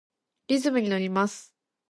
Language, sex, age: Japanese, female, under 19